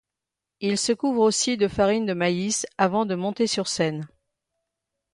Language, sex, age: French, female, 60-69